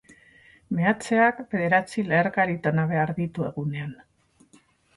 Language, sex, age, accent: Basque, female, 40-49, Mendebalekoa (Araba, Bizkaia, Gipuzkoako mendebaleko herri batzuk)